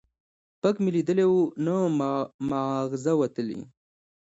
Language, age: Pashto, 19-29